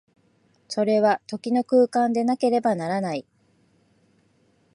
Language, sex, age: Japanese, female, 40-49